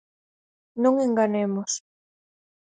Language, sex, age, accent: Galician, female, 19-29, Central (gheada)